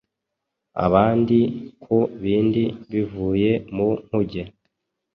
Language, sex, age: Kinyarwanda, male, 19-29